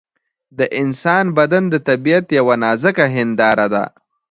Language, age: Pashto, 19-29